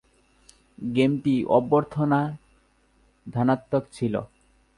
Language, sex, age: Bengali, male, under 19